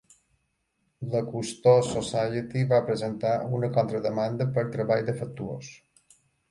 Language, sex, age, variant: Catalan, male, 50-59, Balear